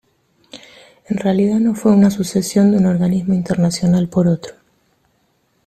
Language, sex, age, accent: Spanish, female, 40-49, Rioplatense: Argentina, Uruguay, este de Bolivia, Paraguay